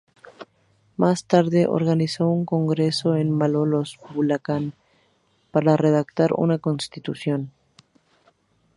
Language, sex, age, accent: Spanish, female, 19-29, México